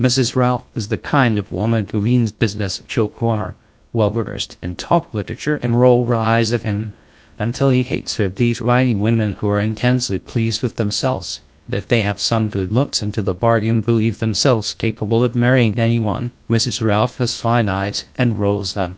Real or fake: fake